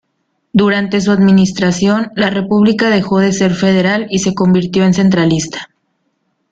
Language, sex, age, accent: Spanish, female, 19-29, México